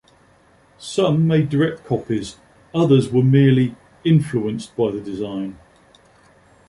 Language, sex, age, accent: English, male, 50-59, England English